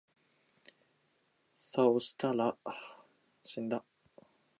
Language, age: Japanese, 19-29